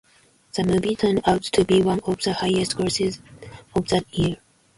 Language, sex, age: English, female, 19-29